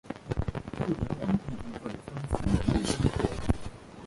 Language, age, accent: Chinese, 19-29, 出生地：上海市